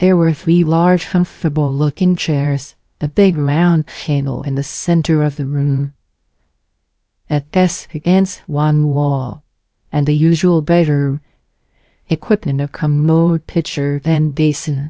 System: TTS, VITS